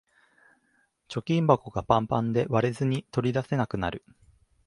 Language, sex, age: Japanese, male, 19-29